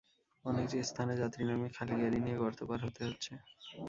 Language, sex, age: Bengali, male, 19-29